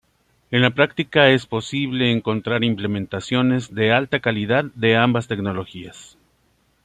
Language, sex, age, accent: Spanish, male, 60-69, México